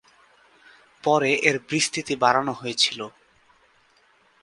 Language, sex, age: Bengali, male, 19-29